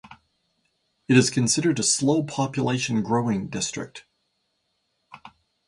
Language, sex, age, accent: English, male, 50-59, Canadian English